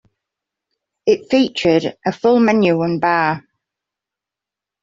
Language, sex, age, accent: English, female, 40-49, England English